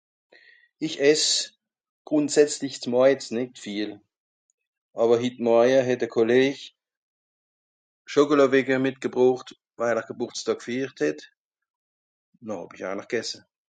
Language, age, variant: Swiss German, 40-49, Nordniederàlemmànisch (Rishoffe, Zàwere, Bùsswìller, Hawenau, Brüemt, Stroossbùri, Molse, Dàmbàch, Schlettstàtt, Pfàlzbùri usw.)